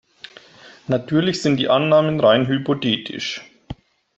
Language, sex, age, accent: German, male, 40-49, Deutschland Deutsch